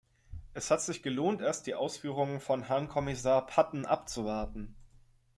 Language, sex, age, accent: German, male, 30-39, Deutschland Deutsch